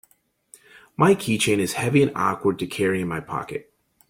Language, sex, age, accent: English, male, 30-39, United States English